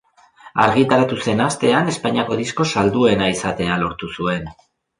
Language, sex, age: Basque, male, 40-49